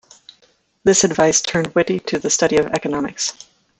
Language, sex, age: English, female, 30-39